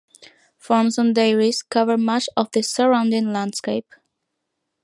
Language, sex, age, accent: English, female, 19-29, United States English